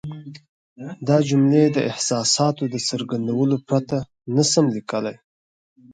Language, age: Pashto, 19-29